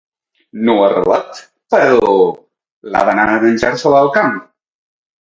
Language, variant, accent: Catalan, Central, central